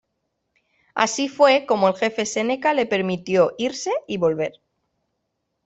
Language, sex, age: Spanish, female, 19-29